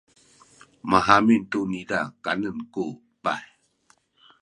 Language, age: Sakizaya, 60-69